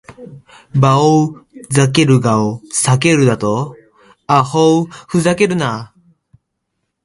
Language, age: Japanese, 19-29